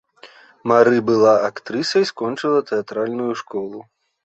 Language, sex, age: Belarusian, male, 30-39